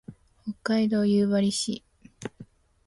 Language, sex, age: Japanese, female, under 19